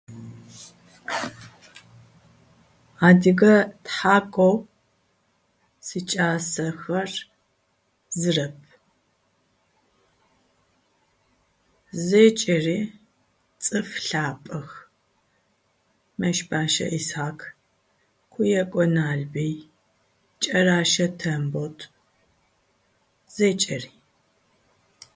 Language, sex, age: Adyghe, female, 50-59